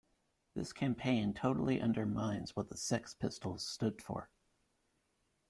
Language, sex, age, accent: English, male, 19-29, United States English